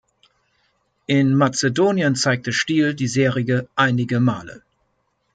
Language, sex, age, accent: German, male, 30-39, Deutschland Deutsch